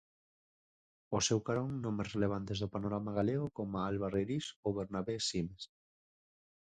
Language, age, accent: Galician, 19-29, Normativo (estándar)